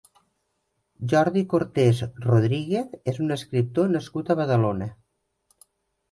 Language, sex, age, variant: Catalan, female, 50-59, Central